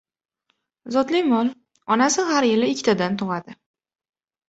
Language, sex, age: Uzbek, female, 19-29